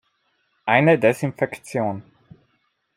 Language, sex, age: German, male, 30-39